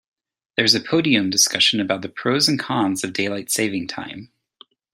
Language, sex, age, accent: English, male, 30-39, United States English